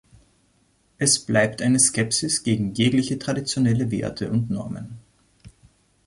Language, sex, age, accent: German, male, 30-39, Österreichisches Deutsch